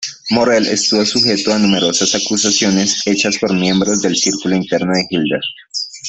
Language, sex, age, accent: Spanish, male, 19-29, Andino-Pacífico: Colombia, Perú, Ecuador, oeste de Bolivia y Venezuela andina